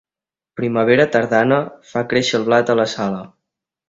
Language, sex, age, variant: Catalan, male, under 19, Central